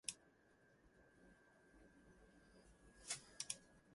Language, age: English, 19-29